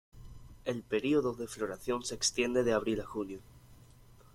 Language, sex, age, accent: Spanish, male, 19-29, España: Sur peninsular (Andalucia, Extremadura, Murcia)